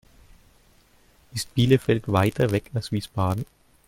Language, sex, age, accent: German, male, 30-39, Deutschland Deutsch